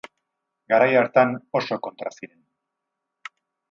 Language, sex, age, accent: Basque, male, 50-59, Erdialdekoa edo Nafarra (Gipuzkoa, Nafarroa)